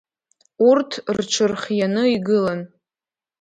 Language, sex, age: Abkhazian, female, under 19